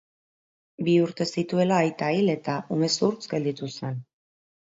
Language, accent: Basque, Mendebalekoa (Araba, Bizkaia, Gipuzkoako mendebaleko herri batzuk)